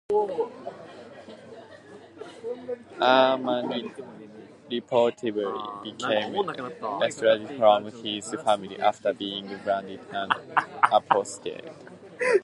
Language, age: English, under 19